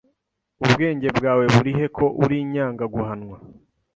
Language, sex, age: Kinyarwanda, male, 19-29